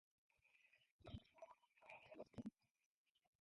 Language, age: English, 19-29